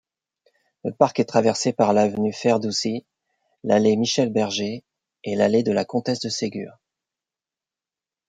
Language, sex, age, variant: French, male, 50-59, Français de métropole